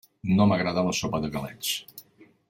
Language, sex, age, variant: Catalan, male, 50-59, Central